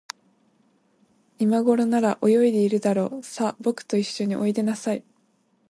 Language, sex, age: Japanese, female, 19-29